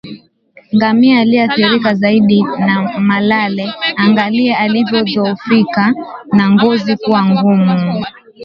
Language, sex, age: Swahili, female, 19-29